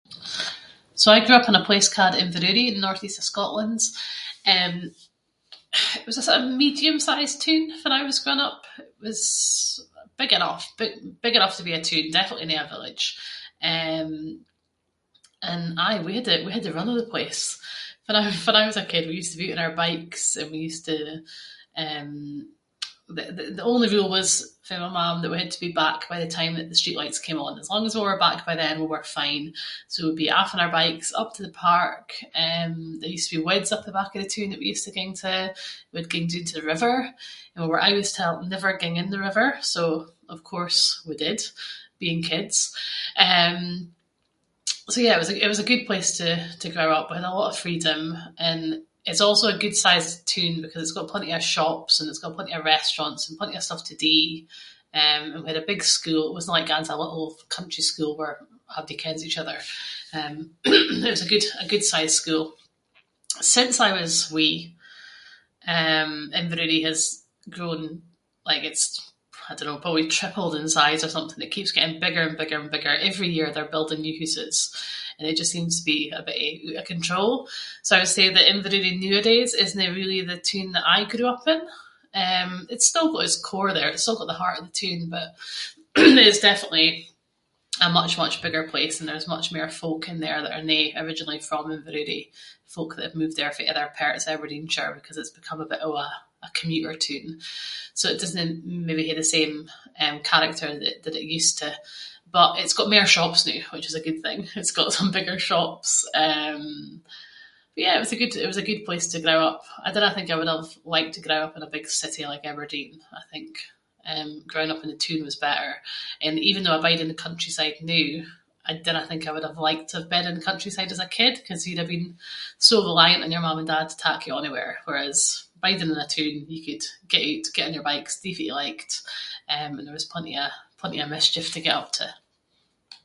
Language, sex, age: Scots, female, 30-39